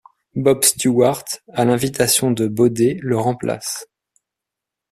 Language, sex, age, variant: French, male, 30-39, Français de métropole